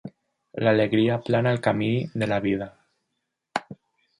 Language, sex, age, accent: Catalan, male, 19-29, valencià